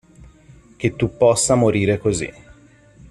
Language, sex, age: Italian, male, 30-39